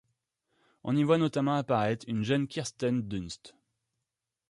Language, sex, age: French, male, 30-39